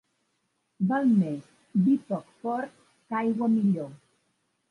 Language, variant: Catalan, Central